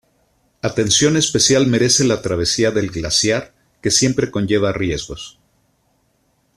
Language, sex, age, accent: Spanish, male, 50-59, México